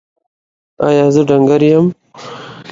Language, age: Pashto, 19-29